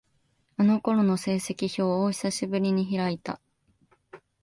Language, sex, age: Japanese, female, 19-29